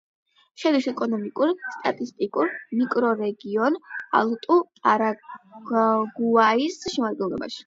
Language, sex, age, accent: Georgian, male, under 19, ჩვეულებრივი